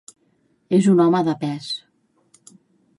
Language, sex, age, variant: Catalan, female, 19-29, Central